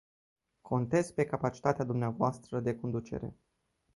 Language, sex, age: Romanian, male, 19-29